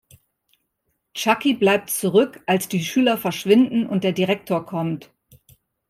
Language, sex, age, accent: German, female, 50-59, Deutschland Deutsch